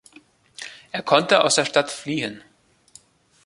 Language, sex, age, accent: German, male, 19-29, Deutschland Deutsch